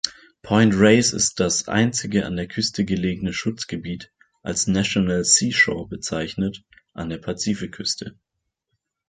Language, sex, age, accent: German, male, 19-29, Deutschland Deutsch